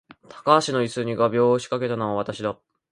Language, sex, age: Japanese, male, 19-29